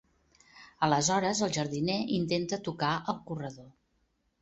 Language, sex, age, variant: Catalan, female, 60-69, Central